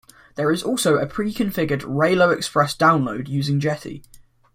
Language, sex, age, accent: English, male, under 19, England English